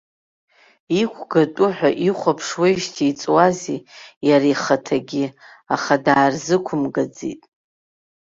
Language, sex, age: Abkhazian, female, 40-49